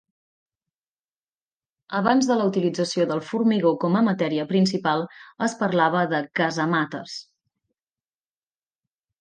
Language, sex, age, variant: Catalan, female, 30-39, Nord-Occidental